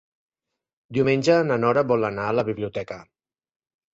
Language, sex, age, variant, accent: Catalan, male, 60-69, Central, Barcelonès